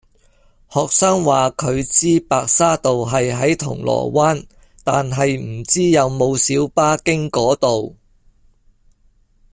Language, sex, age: Cantonese, male, 50-59